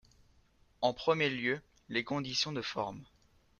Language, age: French, under 19